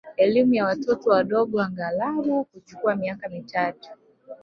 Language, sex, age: Swahili, female, 19-29